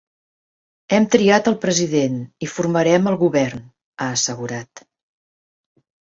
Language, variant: Catalan, Central